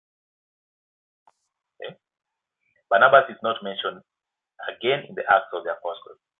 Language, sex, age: English, male, 19-29